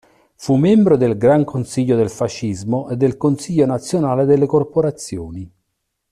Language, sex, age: Italian, male, 50-59